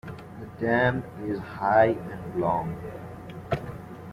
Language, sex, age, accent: English, male, 19-29, England English